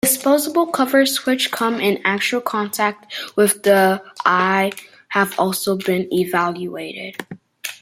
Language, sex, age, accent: English, male, under 19, United States English